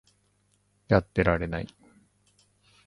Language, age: Japanese, 50-59